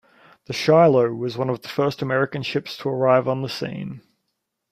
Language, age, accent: English, 19-29, Australian English